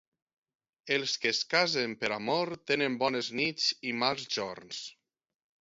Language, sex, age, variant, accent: Catalan, male, 30-39, Valencià meridional, central; valencià